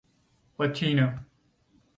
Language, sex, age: English, male, 19-29